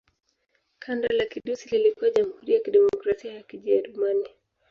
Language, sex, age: Swahili, female, 19-29